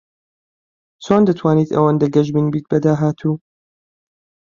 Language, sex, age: Central Kurdish, male, 19-29